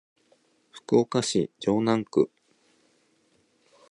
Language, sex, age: Japanese, male, 19-29